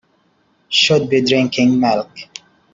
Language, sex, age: English, male, 30-39